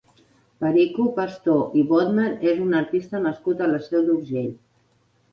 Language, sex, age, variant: Catalan, female, 60-69, Central